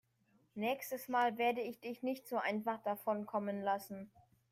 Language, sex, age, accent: German, male, under 19, Deutschland Deutsch